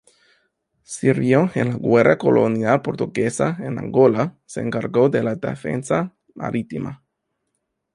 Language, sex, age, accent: Spanish, male, 19-29, América central